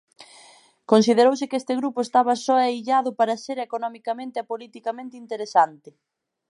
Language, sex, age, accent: Galician, female, 19-29, Atlántico (seseo e gheada)